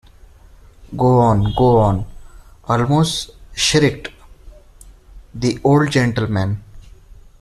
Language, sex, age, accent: English, male, 19-29, India and South Asia (India, Pakistan, Sri Lanka)